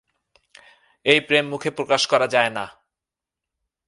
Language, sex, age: Bengali, male, 30-39